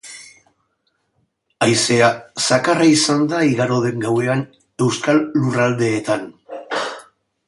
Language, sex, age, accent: Basque, male, 60-69, Mendebalekoa (Araba, Bizkaia, Gipuzkoako mendebaleko herri batzuk)